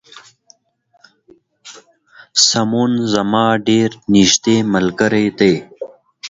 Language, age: Pashto, 19-29